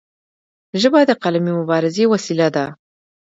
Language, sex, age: Pashto, female, 19-29